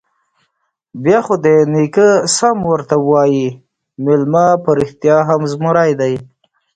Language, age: Pashto, 40-49